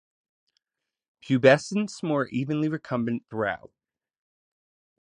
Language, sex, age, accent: English, male, 19-29, United States English